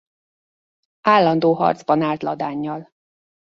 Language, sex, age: Hungarian, female, 40-49